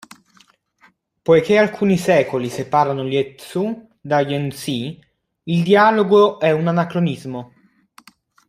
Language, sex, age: Italian, male, under 19